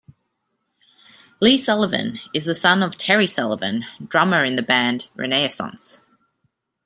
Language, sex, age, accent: English, female, 30-39, Australian English